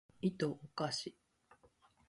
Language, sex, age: Japanese, female, 40-49